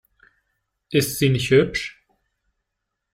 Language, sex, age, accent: German, male, 19-29, Deutschland Deutsch